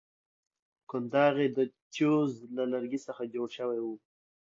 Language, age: Pashto, 30-39